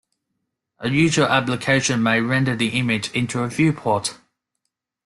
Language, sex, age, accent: English, male, 19-29, Australian English